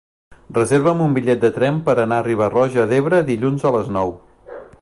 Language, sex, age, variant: Catalan, male, 40-49, Central